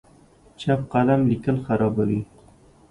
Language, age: Pashto, 30-39